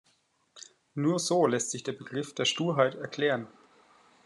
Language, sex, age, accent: German, male, 30-39, Deutschland Deutsch